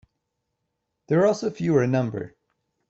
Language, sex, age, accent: English, male, 19-29, United States English